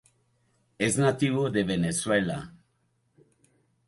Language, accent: Spanish, Caribe: Cuba, Venezuela, Puerto Rico, República Dominicana, Panamá, Colombia caribeña, México caribeño, Costa del golfo de México